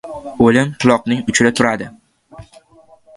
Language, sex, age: Uzbek, male, 19-29